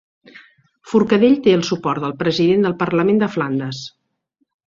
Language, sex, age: Catalan, female, 50-59